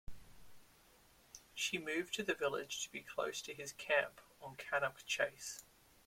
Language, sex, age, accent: English, male, 19-29, Australian English